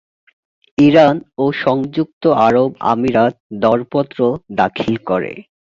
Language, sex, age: Bengali, male, 19-29